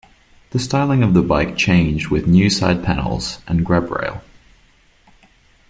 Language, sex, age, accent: English, male, 19-29, Australian English